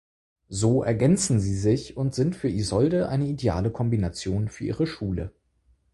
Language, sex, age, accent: German, male, 19-29, Deutschland Deutsch